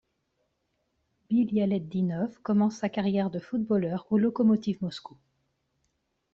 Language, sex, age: French, female, 40-49